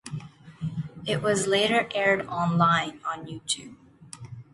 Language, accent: English, Canadian English